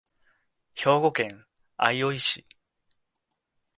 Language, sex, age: Japanese, male, 19-29